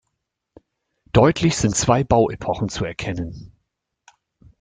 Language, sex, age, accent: German, male, 50-59, Deutschland Deutsch